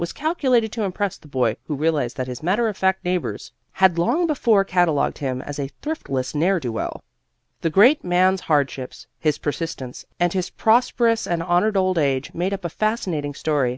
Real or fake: real